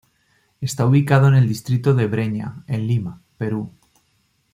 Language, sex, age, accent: Spanish, male, 40-49, España: Norte peninsular (Asturias, Castilla y León, Cantabria, País Vasco, Navarra, Aragón, La Rioja, Guadalajara, Cuenca)